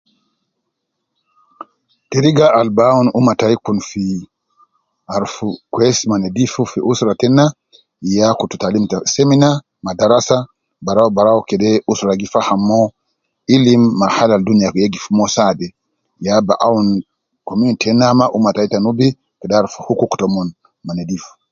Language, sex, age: Nubi, male, 50-59